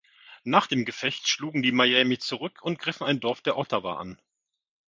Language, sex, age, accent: German, male, 40-49, Deutschland Deutsch